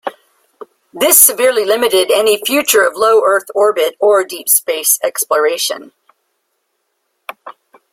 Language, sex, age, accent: English, female, 60-69, United States English